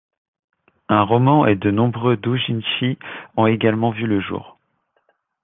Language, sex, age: French, male, 30-39